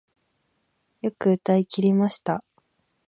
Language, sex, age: Japanese, female, 19-29